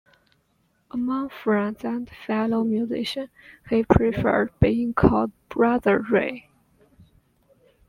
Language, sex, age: English, female, 19-29